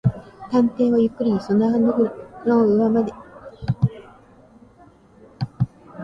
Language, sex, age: Japanese, female, 60-69